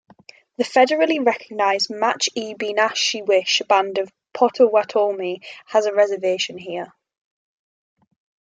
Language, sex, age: English, female, 19-29